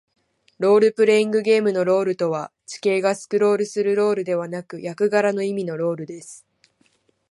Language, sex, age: Japanese, female, 19-29